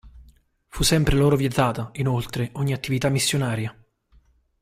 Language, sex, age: Italian, male, 30-39